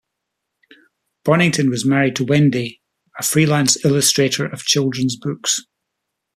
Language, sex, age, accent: English, male, 60-69, Scottish English